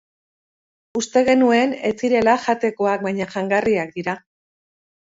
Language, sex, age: Basque, female, 50-59